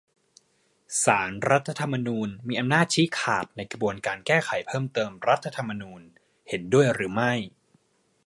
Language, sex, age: Thai, male, 19-29